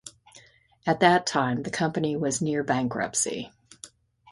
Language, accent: English, United States English